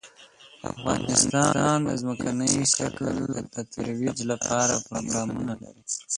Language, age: Pashto, 19-29